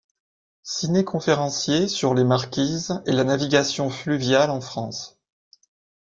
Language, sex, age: French, male, 19-29